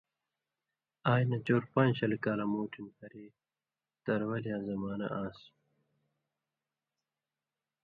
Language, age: Indus Kohistani, 19-29